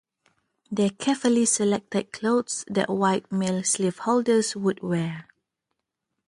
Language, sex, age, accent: English, female, 30-39, Malaysian English